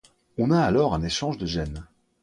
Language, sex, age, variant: French, male, 19-29, Français de métropole